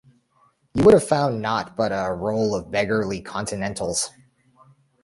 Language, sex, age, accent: English, male, 30-39, United States English